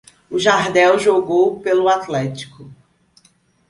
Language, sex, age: Portuguese, female, 30-39